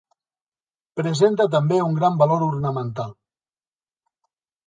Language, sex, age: Catalan, male, 50-59